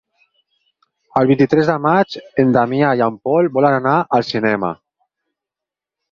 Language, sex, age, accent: Catalan, female, 30-39, nord-oriental